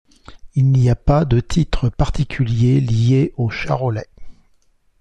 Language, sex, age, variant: French, male, 50-59, Français de métropole